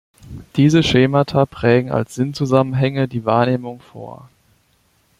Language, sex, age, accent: German, male, 19-29, Deutschland Deutsch